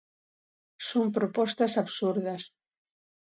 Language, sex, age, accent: Galician, female, 40-49, Oriental (común en zona oriental)